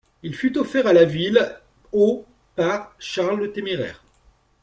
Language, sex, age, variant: French, male, 40-49, Français de métropole